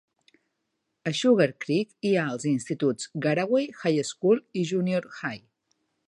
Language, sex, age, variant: Catalan, female, 50-59, Central